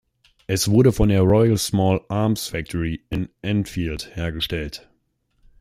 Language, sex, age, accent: German, male, under 19, Deutschland Deutsch